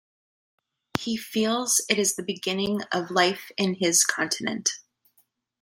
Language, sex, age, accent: English, female, 30-39, United States English